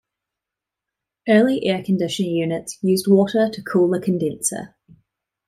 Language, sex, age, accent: English, female, 19-29, New Zealand English